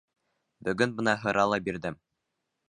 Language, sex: Bashkir, male